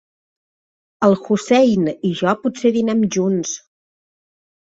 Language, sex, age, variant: Catalan, female, 50-59, Central